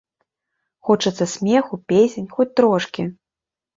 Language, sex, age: Belarusian, female, 40-49